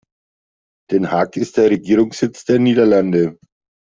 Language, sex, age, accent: German, male, 50-59, Deutschland Deutsch